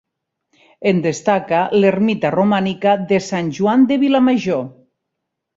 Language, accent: Catalan, Ebrenc